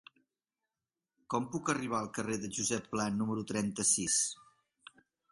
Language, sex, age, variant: Catalan, male, 40-49, Septentrional